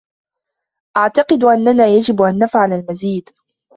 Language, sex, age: Arabic, female, 19-29